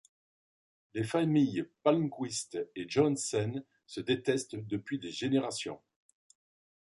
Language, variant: French, Français de métropole